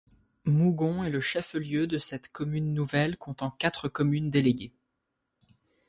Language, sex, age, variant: French, male, 19-29, Français de métropole